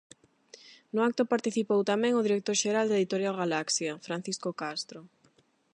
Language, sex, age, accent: Galician, female, 19-29, Atlántico (seseo e gheada); Normativo (estándar); Neofalante